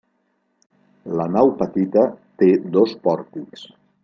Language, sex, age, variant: Catalan, male, 60-69, Central